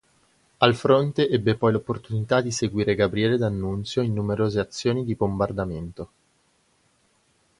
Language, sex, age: Italian, male, 19-29